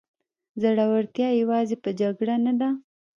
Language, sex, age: Pashto, female, 19-29